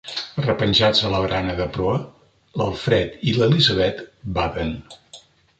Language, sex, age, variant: Catalan, male, 60-69, Central